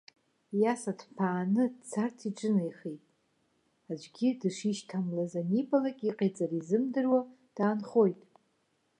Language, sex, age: Abkhazian, female, 50-59